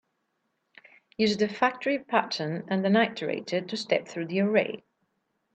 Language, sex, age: English, female, 40-49